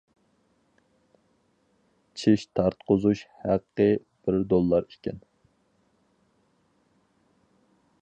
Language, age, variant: Uyghur, 30-39, ئۇيغۇر تىلى